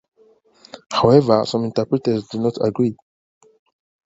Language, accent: English, United States English; England English; Canadian English